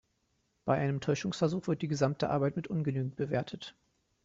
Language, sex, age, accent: German, male, 19-29, Deutschland Deutsch